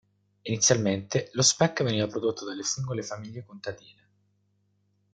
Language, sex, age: Italian, male, 19-29